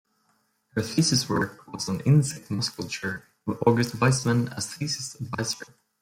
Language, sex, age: English, male, 19-29